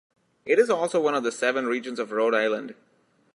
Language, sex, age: English, male, 19-29